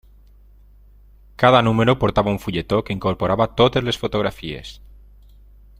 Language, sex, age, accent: Catalan, male, 40-49, valencià